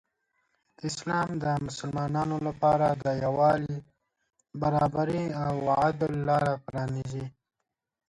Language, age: Pashto, 19-29